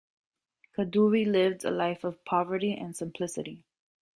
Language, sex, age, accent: English, female, 19-29, United States English